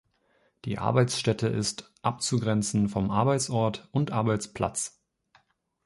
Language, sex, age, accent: German, male, 19-29, Deutschland Deutsch